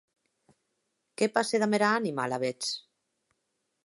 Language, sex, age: Occitan, female, 50-59